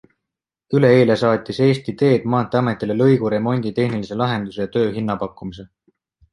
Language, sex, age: Estonian, male, 19-29